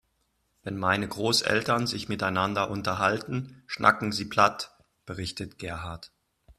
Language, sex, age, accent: German, male, 40-49, Deutschland Deutsch